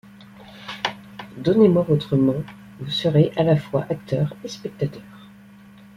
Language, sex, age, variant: French, male, under 19, Français de métropole